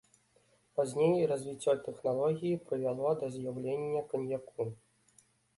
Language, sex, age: Belarusian, male, 19-29